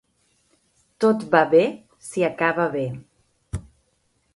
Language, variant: Catalan, Central